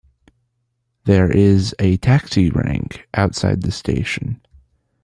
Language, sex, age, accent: English, male, under 19, United States English